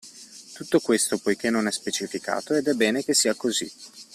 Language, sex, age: Italian, male, 19-29